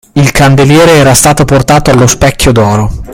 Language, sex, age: Italian, male, 30-39